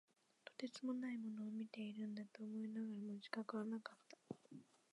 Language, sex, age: Japanese, female, 19-29